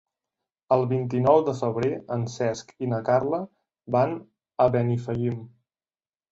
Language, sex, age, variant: Catalan, male, 19-29, Central